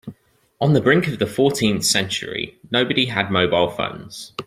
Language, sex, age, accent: English, male, 30-39, England English